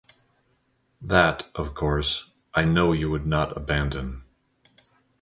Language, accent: English, United States English